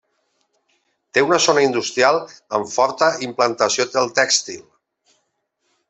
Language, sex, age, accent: Catalan, male, 50-59, valencià